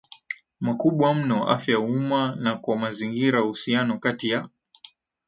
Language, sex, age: Swahili, male, 19-29